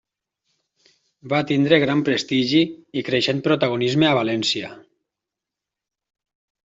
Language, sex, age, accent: Catalan, male, 30-39, valencià